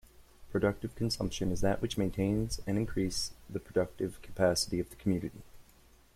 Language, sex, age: English, male, 30-39